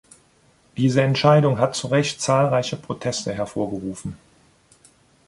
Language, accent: German, Deutschland Deutsch